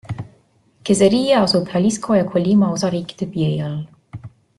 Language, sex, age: Estonian, female, 19-29